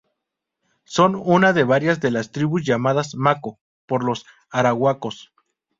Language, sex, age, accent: Spanish, male, 19-29, México